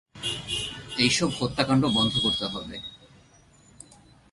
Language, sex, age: Bengali, male, 30-39